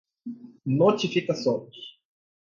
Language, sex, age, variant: Portuguese, male, 19-29, Portuguese (Brasil)